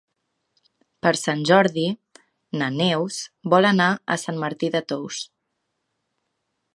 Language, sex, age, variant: Catalan, female, 19-29, Central